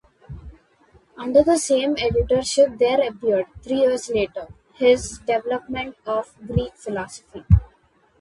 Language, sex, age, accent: English, female, under 19, India and South Asia (India, Pakistan, Sri Lanka)